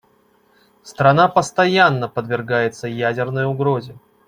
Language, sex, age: Russian, male, 30-39